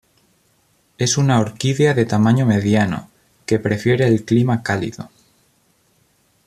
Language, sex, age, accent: Spanish, male, 19-29, España: Centro-Sur peninsular (Madrid, Toledo, Castilla-La Mancha)